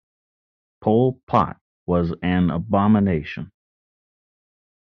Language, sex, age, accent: English, male, 40-49, United States English